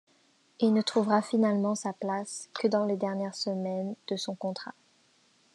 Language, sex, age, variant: French, female, under 19, Français de métropole